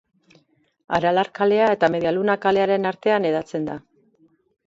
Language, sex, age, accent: Basque, female, 50-59, Mendebalekoa (Araba, Bizkaia, Gipuzkoako mendebaleko herri batzuk)